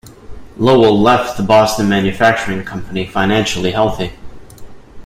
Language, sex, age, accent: English, male, 19-29, United States English